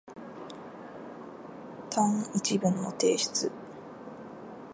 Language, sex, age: Japanese, female, 19-29